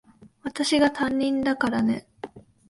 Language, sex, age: Japanese, female, 19-29